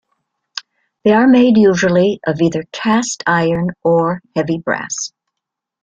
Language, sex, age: English, female, 60-69